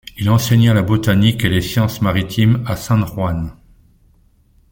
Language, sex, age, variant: French, male, 60-69, Français de métropole